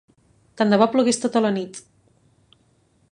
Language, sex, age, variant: Catalan, female, 19-29, Central